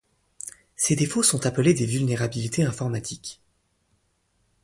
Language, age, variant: French, 19-29, Français de métropole